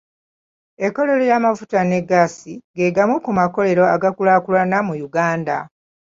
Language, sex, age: Ganda, female, 50-59